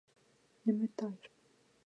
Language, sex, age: Japanese, female, 19-29